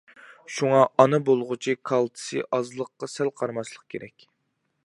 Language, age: Uyghur, 19-29